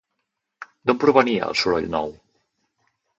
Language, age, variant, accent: Catalan, 30-39, Central, central